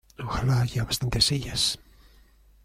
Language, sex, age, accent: Spanish, male, 50-59, España: Norte peninsular (Asturias, Castilla y León, Cantabria, País Vasco, Navarra, Aragón, La Rioja, Guadalajara, Cuenca)